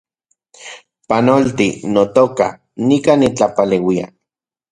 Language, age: Central Puebla Nahuatl, 30-39